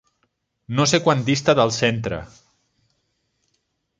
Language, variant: Catalan, Central